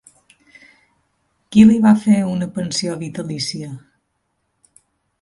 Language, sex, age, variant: Catalan, female, 40-49, Balear